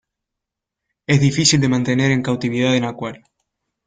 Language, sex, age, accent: Spanish, male, 19-29, Rioplatense: Argentina, Uruguay, este de Bolivia, Paraguay